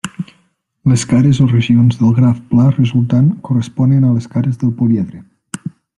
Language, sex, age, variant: Catalan, male, 19-29, Nord-Occidental